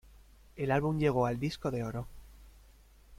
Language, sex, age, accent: Spanish, male, 30-39, España: Norte peninsular (Asturias, Castilla y León, Cantabria, País Vasco, Navarra, Aragón, La Rioja, Guadalajara, Cuenca)